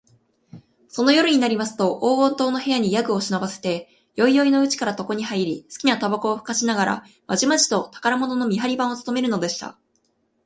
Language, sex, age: Japanese, female, 19-29